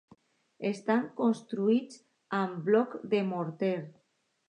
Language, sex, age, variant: Catalan, female, under 19, Alacantí